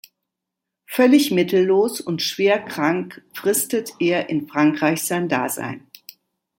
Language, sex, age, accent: German, female, 60-69, Deutschland Deutsch